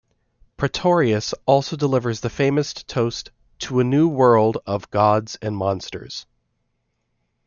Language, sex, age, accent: English, male, 30-39, United States English